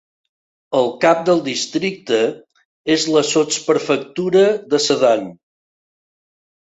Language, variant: Catalan, Central